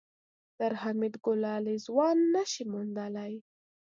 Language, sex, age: Pashto, female, under 19